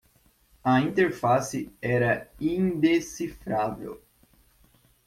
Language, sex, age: Portuguese, male, 19-29